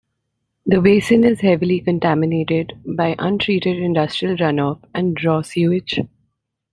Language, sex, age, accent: English, female, 19-29, India and South Asia (India, Pakistan, Sri Lanka)